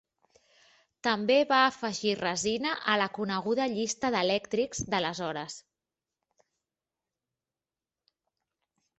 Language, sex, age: Catalan, female, 30-39